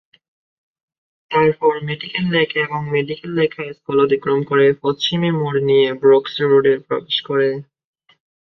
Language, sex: Bengali, male